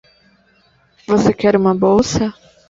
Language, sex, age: Portuguese, female, 19-29